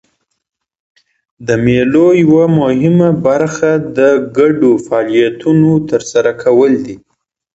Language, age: Pashto, 19-29